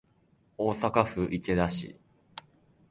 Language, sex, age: Japanese, male, 19-29